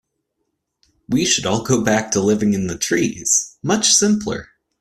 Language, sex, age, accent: English, male, 19-29, United States English